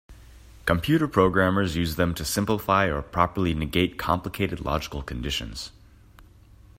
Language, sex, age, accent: English, male, 19-29, United States English